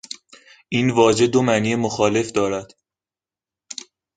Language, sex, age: Persian, male, under 19